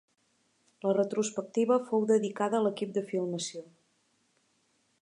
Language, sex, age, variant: Catalan, female, 40-49, Central